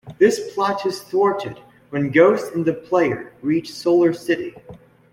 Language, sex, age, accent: English, male, under 19, United States English